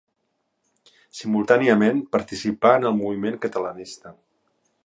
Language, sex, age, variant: Catalan, male, 50-59, Central